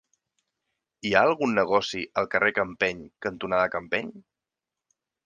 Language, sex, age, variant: Catalan, male, 30-39, Central